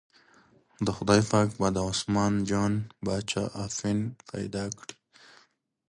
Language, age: Pashto, 30-39